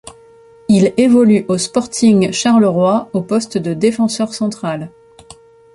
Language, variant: French, Français de métropole